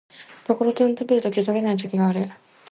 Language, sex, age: Japanese, female, 19-29